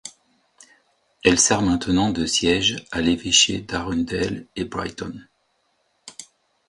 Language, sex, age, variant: French, male, 50-59, Français de métropole